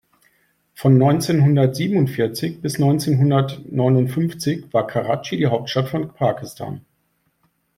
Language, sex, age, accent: German, male, 40-49, Deutschland Deutsch